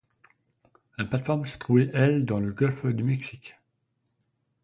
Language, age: French, 30-39